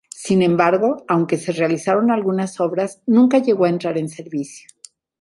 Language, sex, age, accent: Spanish, female, 60-69, México